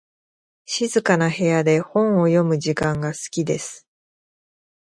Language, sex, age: Japanese, female, 30-39